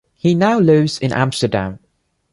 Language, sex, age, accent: English, male, 19-29, India and South Asia (India, Pakistan, Sri Lanka)